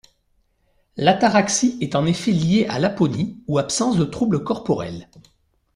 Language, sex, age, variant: French, male, 40-49, Français de métropole